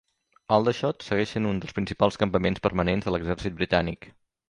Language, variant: Catalan, Central